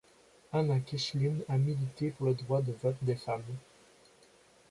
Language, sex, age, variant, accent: French, male, 19-29, Français d'Amérique du Nord, Français du Canada